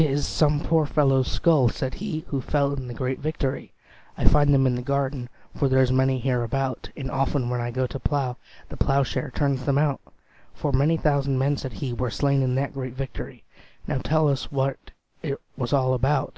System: none